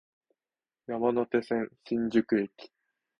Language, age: Japanese, 19-29